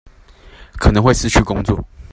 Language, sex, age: Chinese, male, 19-29